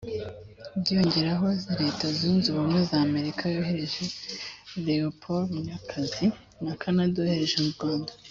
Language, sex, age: Kinyarwanda, female, 19-29